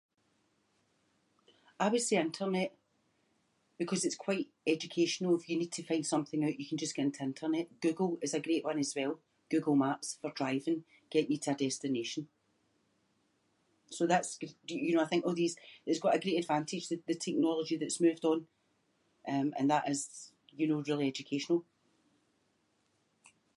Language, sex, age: Scots, female, 60-69